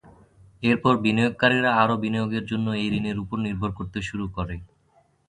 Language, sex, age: Bengali, male, 30-39